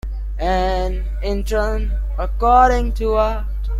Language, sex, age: English, male, under 19